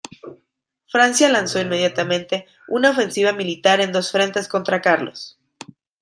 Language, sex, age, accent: Spanish, female, 30-39, México